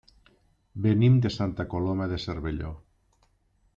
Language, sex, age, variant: Catalan, male, 40-49, Nord-Occidental